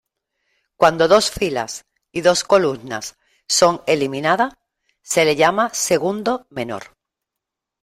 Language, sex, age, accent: Spanish, female, 50-59, España: Sur peninsular (Andalucia, Extremadura, Murcia)